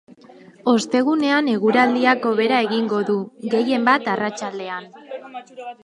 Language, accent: Basque, Mendebalekoa (Araba, Bizkaia, Gipuzkoako mendebaleko herri batzuk)